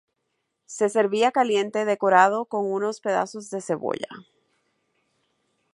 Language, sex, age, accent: Spanish, male, under 19, Caribe: Cuba, Venezuela, Puerto Rico, República Dominicana, Panamá, Colombia caribeña, México caribeño, Costa del golfo de México